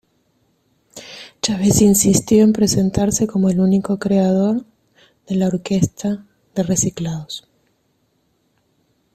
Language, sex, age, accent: Spanish, female, 40-49, Rioplatense: Argentina, Uruguay, este de Bolivia, Paraguay